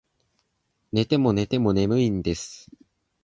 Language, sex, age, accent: Japanese, male, 19-29, 標準語